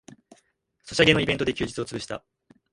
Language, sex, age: Japanese, male, 19-29